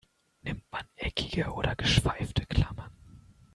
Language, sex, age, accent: German, male, 19-29, Deutschland Deutsch